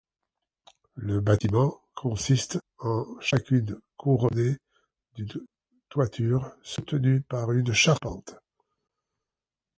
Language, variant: French, Français de métropole